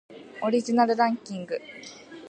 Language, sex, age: Japanese, female, 19-29